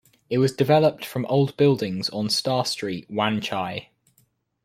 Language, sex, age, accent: English, male, 19-29, England English